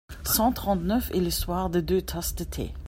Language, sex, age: French, female, 40-49